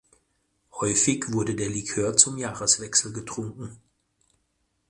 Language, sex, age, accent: German, male, 40-49, Deutschland Deutsch